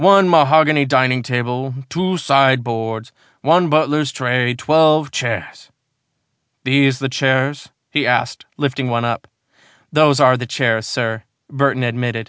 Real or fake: real